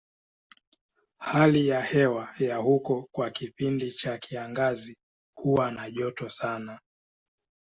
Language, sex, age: Swahili, male, 19-29